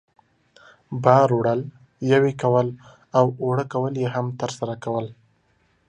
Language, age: Pashto, 19-29